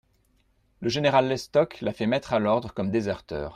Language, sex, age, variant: French, male, 40-49, Français de métropole